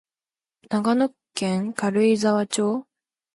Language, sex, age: Japanese, female, 19-29